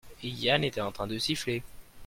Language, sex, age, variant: French, male, under 19, Français de métropole